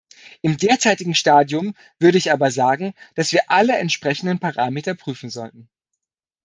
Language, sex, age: German, male, 30-39